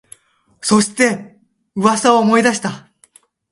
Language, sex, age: Japanese, male, under 19